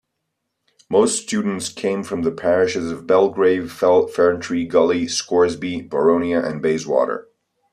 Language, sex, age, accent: English, male, 30-39, United States English